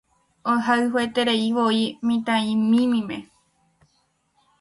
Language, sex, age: Guarani, female, 19-29